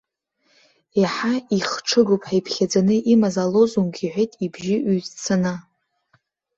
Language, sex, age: Abkhazian, female, under 19